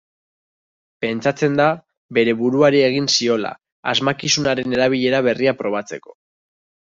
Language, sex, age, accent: Basque, male, 19-29, Mendebalekoa (Araba, Bizkaia, Gipuzkoako mendebaleko herri batzuk)